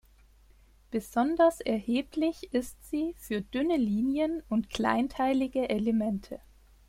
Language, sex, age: German, female, 30-39